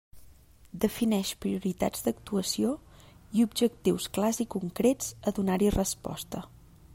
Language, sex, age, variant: Catalan, female, 30-39, Central